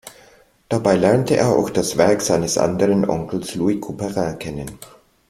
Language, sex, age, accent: German, male, 60-69, Deutschland Deutsch